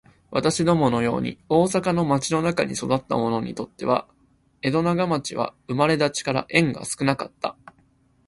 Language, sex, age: Japanese, male, 19-29